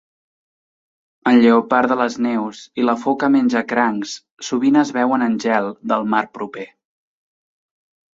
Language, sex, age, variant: Catalan, male, 30-39, Central